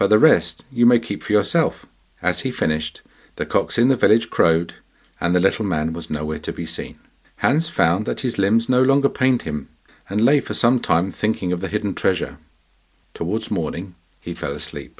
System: none